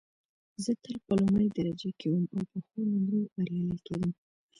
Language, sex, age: Pashto, female, 19-29